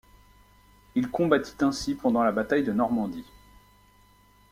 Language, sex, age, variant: French, male, 40-49, Français de métropole